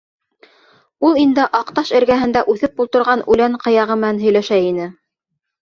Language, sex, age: Bashkir, female, 30-39